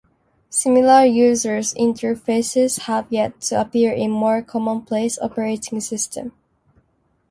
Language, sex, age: English, female, 19-29